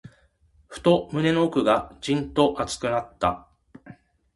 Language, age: Japanese, 50-59